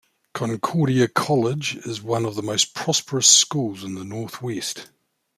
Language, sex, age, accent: English, male, 50-59, New Zealand English